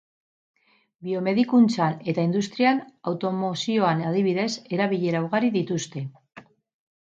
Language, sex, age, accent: Basque, female, 50-59, Mendebalekoa (Araba, Bizkaia, Gipuzkoako mendebaleko herri batzuk)